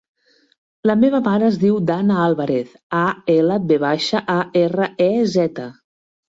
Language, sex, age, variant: Catalan, female, 50-59, Central